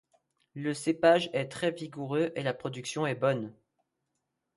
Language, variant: French, Français de métropole